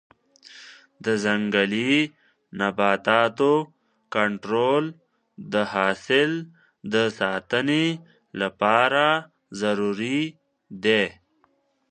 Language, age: Pashto, 19-29